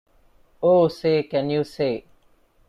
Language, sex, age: English, male, 30-39